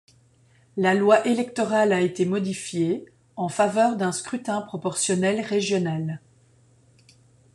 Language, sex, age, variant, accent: French, female, 40-49, Français d'Europe, Français de Belgique